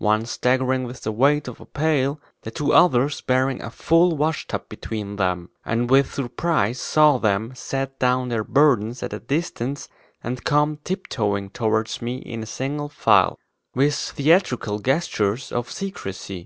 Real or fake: real